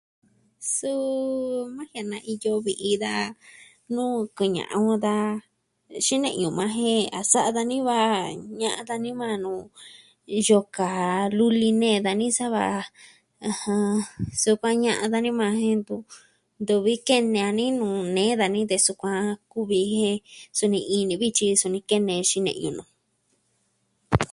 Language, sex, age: Southwestern Tlaxiaco Mixtec, female, 19-29